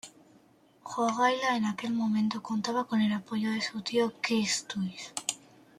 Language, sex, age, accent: Spanish, female, 19-29, España: Norte peninsular (Asturias, Castilla y León, Cantabria, País Vasco, Navarra, Aragón, La Rioja, Guadalajara, Cuenca)